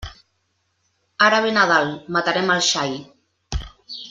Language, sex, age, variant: Catalan, female, 30-39, Central